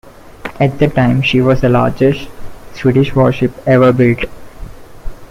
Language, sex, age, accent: English, male, 19-29, India and South Asia (India, Pakistan, Sri Lanka)